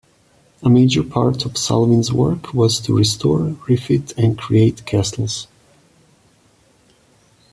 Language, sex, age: English, male, 40-49